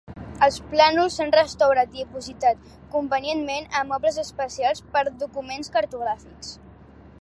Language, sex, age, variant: Catalan, male, 40-49, Central